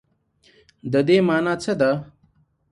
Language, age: Pashto, 19-29